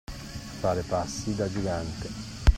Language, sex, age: Italian, male, 50-59